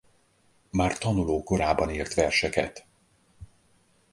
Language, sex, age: Hungarian, male, 40-49